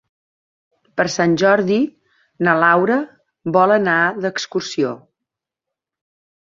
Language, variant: Catalan, Septentrional